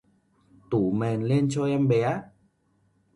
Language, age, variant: Vietnamese, 19-29, Hà Nội